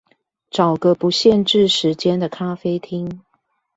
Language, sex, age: Chinese, female, 50-59